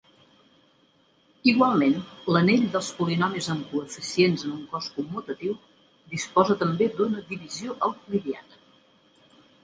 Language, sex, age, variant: Catalan, female, 60-69, Central